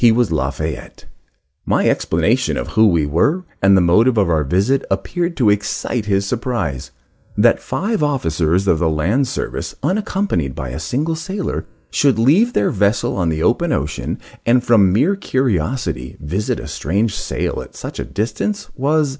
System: none